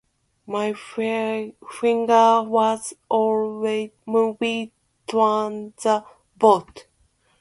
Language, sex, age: English, female, 30-39